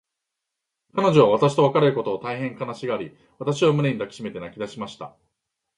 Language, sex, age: Japanese, male, 40-49